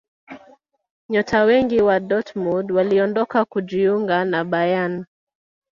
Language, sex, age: Swahili, female, 19-29